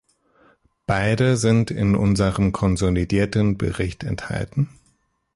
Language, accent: German, Deutschland Deutsch